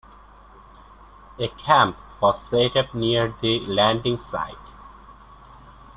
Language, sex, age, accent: English, male, 19-29, United States English